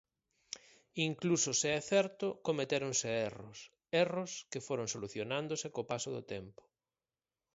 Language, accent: Galician, Atlántico (seseo e gheada)